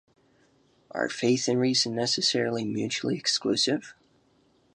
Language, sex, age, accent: English, male, under 19, United States English